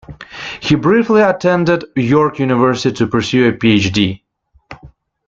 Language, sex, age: English, male, 19-29